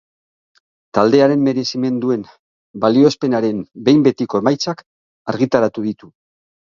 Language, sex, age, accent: Basque, male, 60-69, Mendebalekoa (Araba, Bizkaia, Gipuzkoako mendebaleko herri batzuk)